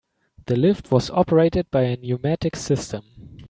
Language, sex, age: English, male, 19-29